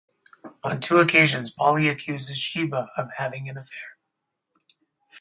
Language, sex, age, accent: English, male, 40-49, United States English